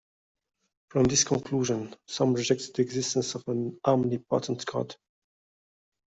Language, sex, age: English, male, 30-39